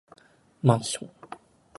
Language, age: Japanese, 19-29